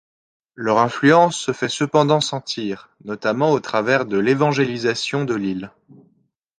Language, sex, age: French, male, 19-29